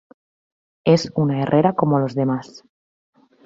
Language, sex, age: Spanish, female, 19-29